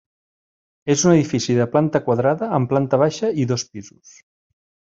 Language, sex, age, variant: Catalan, male, 40-49, Central